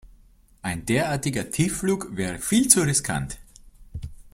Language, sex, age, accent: German, male, 30-39, Österreichisches Deutsch